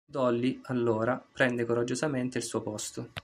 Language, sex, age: Italian, male, 30-39